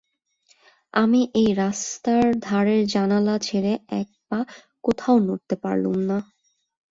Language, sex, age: Bengali, female, 19-29